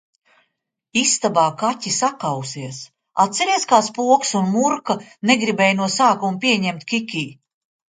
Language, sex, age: Latvian, female, 60-69